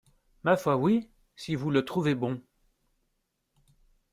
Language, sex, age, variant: French, male, 60-69, Français de métropole